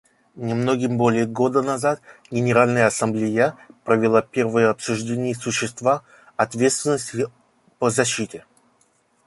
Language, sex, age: Russian, male, 19-29